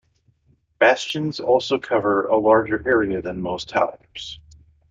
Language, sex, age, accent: English, male, 19-29, United States English